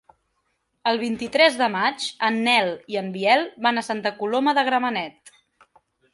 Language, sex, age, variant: Catalan, female, 19-29, Central